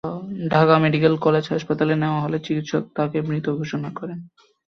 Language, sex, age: Bengali, male, 19-29